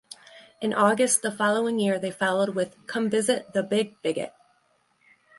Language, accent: English, United States English; Midwestern